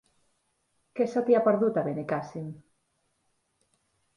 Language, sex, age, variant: Catalan, female, 40-49, Central